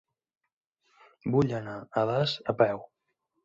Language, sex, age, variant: Catalan, male, 19-29, Central